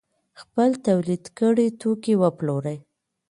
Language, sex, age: Pashto, female, 19-29